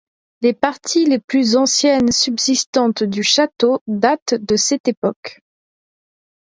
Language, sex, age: French, female, 19-29